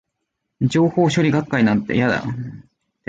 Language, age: Japanese, 19-29